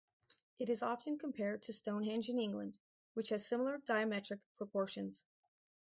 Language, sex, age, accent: English, female, 50-59, United States English